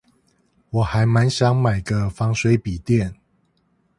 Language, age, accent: Chinese, 50-59, 出生地：臺北市